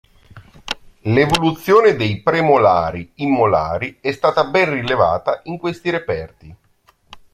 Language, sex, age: Italian, male, 30-39